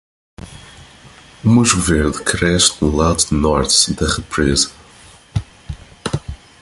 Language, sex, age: Portuguese, male, 19-29